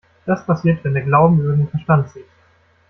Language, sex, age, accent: German, male, 19-29, Deutschland Deutsch